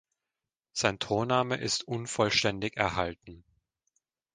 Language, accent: German, Österreichisches Deutsch